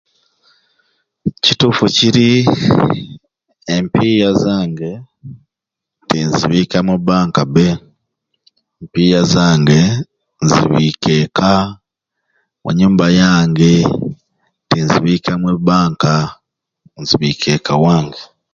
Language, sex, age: Ruuli, male, 30-39